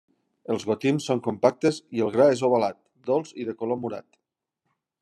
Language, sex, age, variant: Catalan, male, 40-49, Central